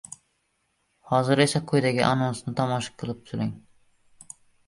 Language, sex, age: Uzbek, male, under 19